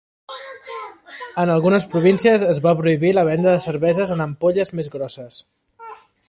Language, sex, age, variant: Catalan, male, 30-39, Central